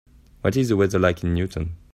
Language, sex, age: English, male, 19-29